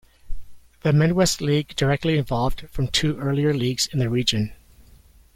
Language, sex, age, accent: English, male, 60-69, United States English